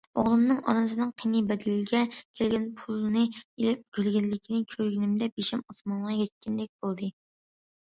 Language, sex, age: Uyghur, female, under 19